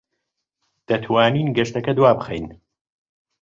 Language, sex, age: Central Kurdish, male, 50-59